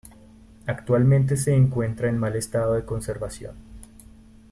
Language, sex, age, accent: Spanish, male, 30-39, Caribe: Cuba, Venezuela, Puerto Rico, República Dominicana, Panamá, Colombia caribeña, México caribeño, Costa del golfo de México